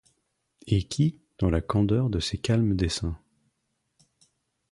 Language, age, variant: French, 30-39, Français de métropole